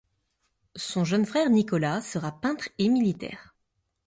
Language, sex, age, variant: French, female, 30-39, Français de métropole